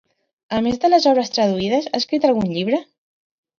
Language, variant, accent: Catalan, Central, central